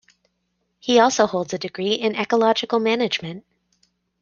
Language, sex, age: English, female, 30-39